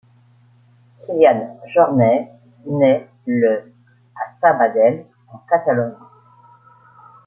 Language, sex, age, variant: French, female, 50-59, Français de métropole